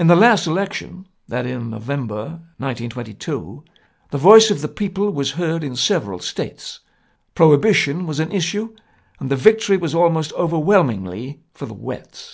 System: none